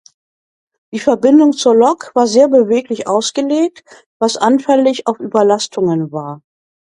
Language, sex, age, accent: German, female, 60-69, Deutschland Deutsch